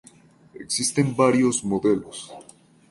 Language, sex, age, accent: Spanish, male, 19-29, Andino-Pacífico: Colombia, Perú, Ecuador, oeste de Bolivia y Venezuela andina